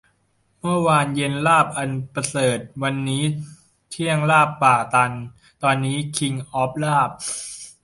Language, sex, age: Thai, male, 19-29